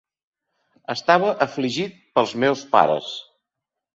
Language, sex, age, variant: Catalan, female, 60-69, Central